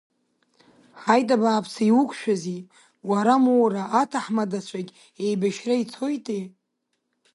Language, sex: Abkhazian, female